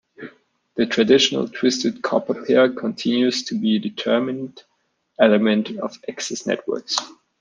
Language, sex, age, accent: English, male, 19-29, United States English